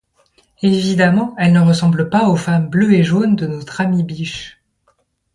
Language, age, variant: French, 30-39, Français de métropole